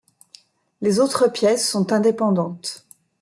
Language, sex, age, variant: French, female, 50-59, Français de métropole